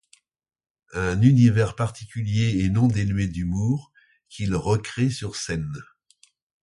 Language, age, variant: French, 70-79, Français de métropole